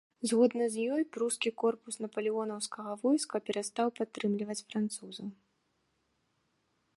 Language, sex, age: Belarusian, female, 19-29